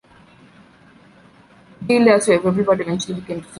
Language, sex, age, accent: English, female, 30-39, India and South Asia (India, Pakistan, Sri Lanka)